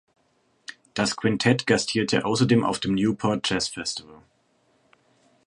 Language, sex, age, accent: German, male, 19-29, Deutschland Deutsch; Süddeutsch